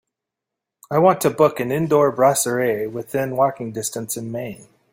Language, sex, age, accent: English, male, 30-39, United States English